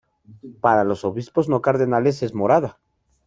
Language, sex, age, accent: Spanish, male, 30-39, México